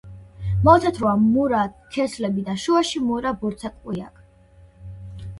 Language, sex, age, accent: Georgian, female, under 19, მშვიდი